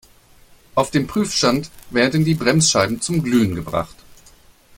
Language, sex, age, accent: German, male, 40-49, Deutschland Deutsch